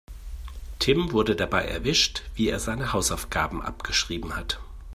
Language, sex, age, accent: German, male, 40-49, Deutschland Deutsch